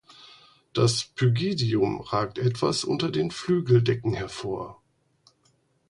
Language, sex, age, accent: German, male, 40-49, Deutschland Deutsch